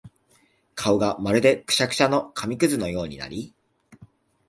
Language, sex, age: Japanese, male, under 19